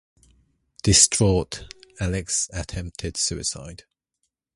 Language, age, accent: English, 19-29, England English